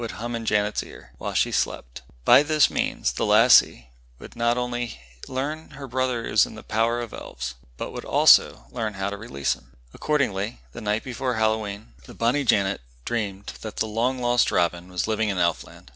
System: none